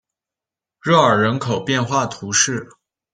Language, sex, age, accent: Chinese, male, 19-29, 出生地：山西省